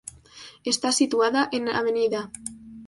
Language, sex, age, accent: Spanish, female, 19-29, España: Centro-Sur peninsular (Madrid, Toledo, Castilla-La Mancha)